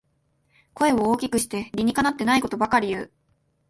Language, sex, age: Japanese, female, 19-29